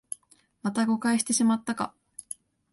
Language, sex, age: Japanese, female, under 19